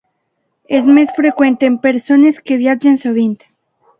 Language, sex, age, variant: Catalan, female, under 19, Alacantí